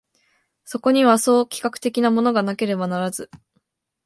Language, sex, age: Japanese, female, under 19